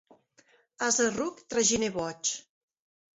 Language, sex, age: Catalan, female, 40-49